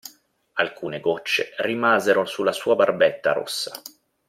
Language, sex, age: Italian, male, 30-39